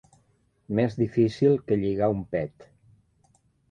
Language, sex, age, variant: Catalan, male, 50-59, Nord-Occidental